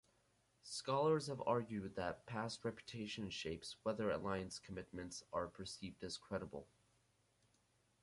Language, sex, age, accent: English, male, under 19, United States English